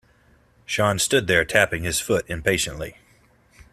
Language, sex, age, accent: English, male, 30-39, United States English